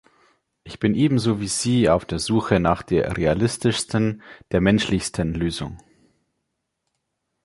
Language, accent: German, Deutschland Deutsch